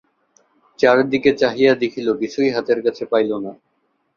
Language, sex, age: Bengali, male, 19-29